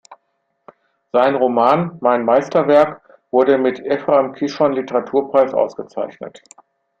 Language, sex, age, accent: German, male, 50-59, Deutschland Deutsch